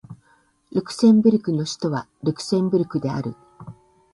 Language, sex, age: Japanese, female, 60-69